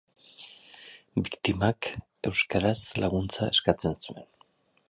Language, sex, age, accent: Basque, male, 50-59, Erdialdekoa edo Nafarra (Gipuzkoa, Nafarroa)